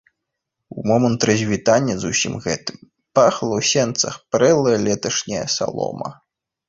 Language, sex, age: Belarusian, male, 19-29